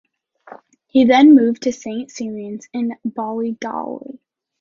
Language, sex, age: English, female, 19-29